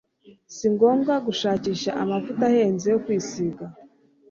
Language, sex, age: Kinyarwanda, female, 30-39